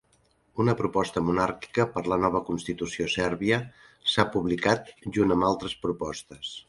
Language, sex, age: Catalan, male, 60-69